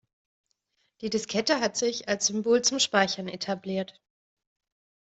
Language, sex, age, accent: German, female, 30-39, Deutschland Deutsch